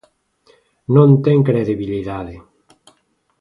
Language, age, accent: Galician, 40-49, Normativo (estándar)